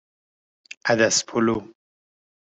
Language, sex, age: Persian, male, 30-39